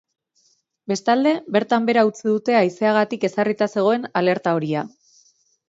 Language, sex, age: Basque, female, 30-39